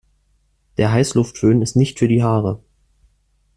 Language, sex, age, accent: German, male, 19-29, Deutschland Deutsch